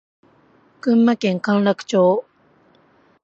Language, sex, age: Japanese, female, under 19